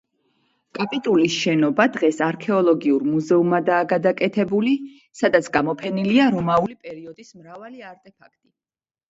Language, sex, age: Georgian, female, 30-39